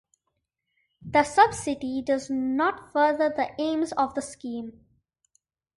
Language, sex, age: English, male, under 19